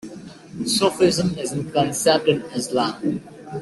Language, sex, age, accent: English, male, 19-29, United States English